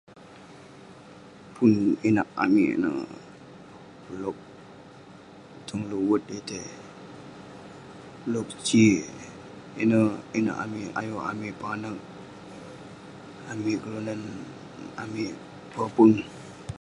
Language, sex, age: Western Penan, male, under 19